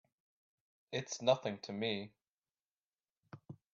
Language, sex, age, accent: English, male, 19-29, United States English